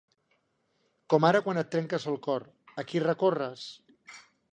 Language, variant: Catalan, Central